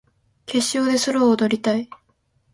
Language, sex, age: Japanese, female, 19-29